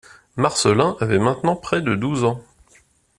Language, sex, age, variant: French, male, 30-39, Français de métropole